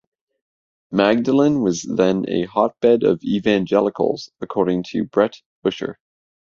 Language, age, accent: English, 30-39, Canadian English